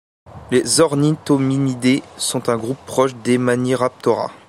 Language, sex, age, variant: French, male, 19-29, Français de métropole